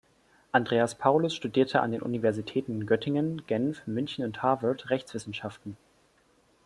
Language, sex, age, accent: German, male, 19-29, Deutschland Deutsch